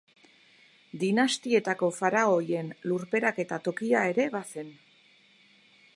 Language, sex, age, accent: Basque, female, 50-59, Erdialdekoa edo Nafarra (Gipuzkoa, Nafarroa)